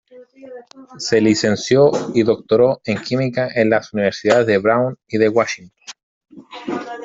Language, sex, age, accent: Spanish, male, 30-39, Chileno: Chile, Cuyo